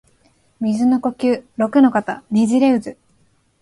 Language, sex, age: Japanese, female, 19-29